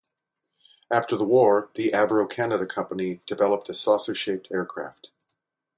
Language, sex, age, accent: English, male, 60-69, United States English